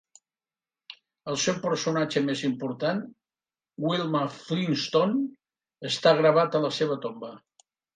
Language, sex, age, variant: Catalan, male, 60-69, Nord-Occidental